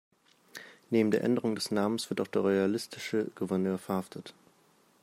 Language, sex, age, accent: German, male, 19-29, Deutschland Deutsch